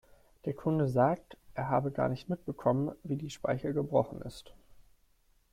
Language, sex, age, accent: German, male, 19-29, Deutschland Deutsch